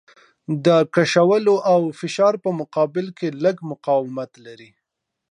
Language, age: Pashto, 19-29